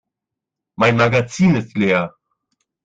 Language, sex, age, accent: German, male, 30-39, Deutschland Deutsch